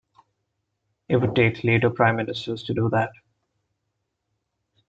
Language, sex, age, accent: English, male, 19-29, India and South Asia (India, Pakistan, Sri Lanka)